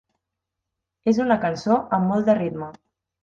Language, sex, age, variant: Catalan, female, 30-39, Central